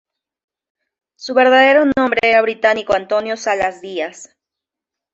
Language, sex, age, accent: Spanish, female, 19-29, Andino-Pacífico: Colombia, Perú, Ecuador, oeste de Bolivia y Venezuela andina